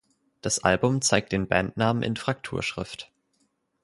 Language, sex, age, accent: German, male, 19-29, Deutschland Deutsch